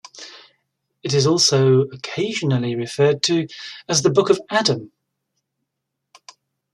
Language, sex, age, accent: English, male, 50-59, England English